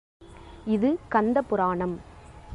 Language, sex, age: Tamil, female, 19-29